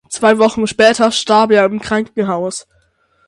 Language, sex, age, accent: German, male, under 19, Österreichisches Deutsch